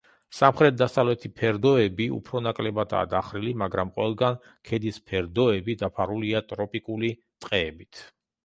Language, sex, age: Georgian, male, 50-59